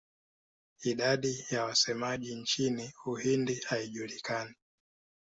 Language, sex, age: Swahili, male, 19-29